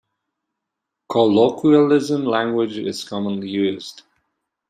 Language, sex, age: English, male, 19-29